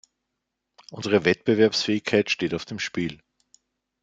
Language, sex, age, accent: German, male, 50-59, Österreichisches Deutsch